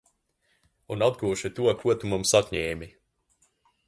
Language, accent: Latvian, Rigas